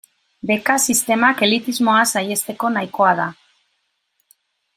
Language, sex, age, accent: Basque, female, 40-49, Mendebalekoa (Araba, Bizkaia, Gipuzkoako mendebaleko herri batzuk)